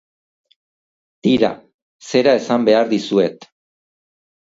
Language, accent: Basque, Erdialdekoa edo Nafarra (Gipuzkoa, Nafarroa)